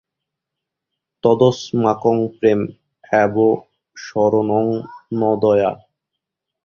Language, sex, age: Bengali, male, 19-29